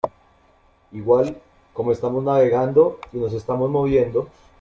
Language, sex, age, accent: Spanish, male, 19-29, Andino-Pacífico: Colombia, Perú, Ecuador, oeste de Bolivia y Venezuela andina